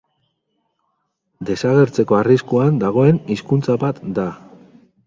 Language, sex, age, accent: Basque, male, 50-59, Mendebalekoa (Araba, Bizkaia, Gipuzkoako mendebaleko herri batzuk)